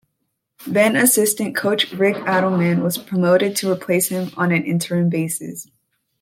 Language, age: English, under 19